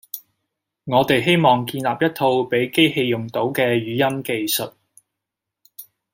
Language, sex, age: Cantonese, male, 30-39